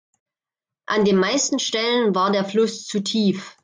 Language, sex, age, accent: German, female, 40-49, Deutschland Deutsch